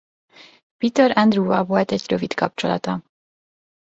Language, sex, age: Hungarian, female, 19-29